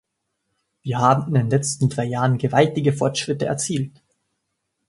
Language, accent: German, Österreichisches Deutsch